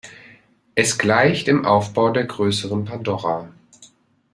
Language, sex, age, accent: German, male, 19-29, Deutschland Deutsch